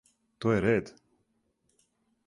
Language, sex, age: Serbian, male, 30-39